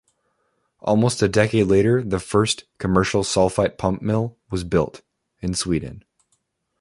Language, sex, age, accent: English, male, 19-29, United States English